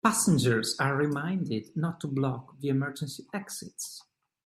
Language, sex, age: English, male, 30-39